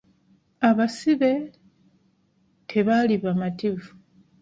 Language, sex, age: Ganda, female, 30-39